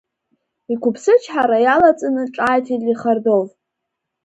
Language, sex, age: Abkhazian, female, under 19